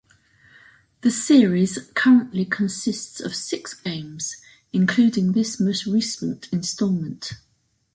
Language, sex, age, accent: English, female, 60-69, England English